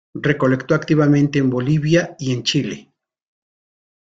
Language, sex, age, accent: Spanish, male, 50-59, México